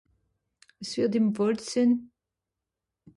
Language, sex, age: Swiss German, female, 60-69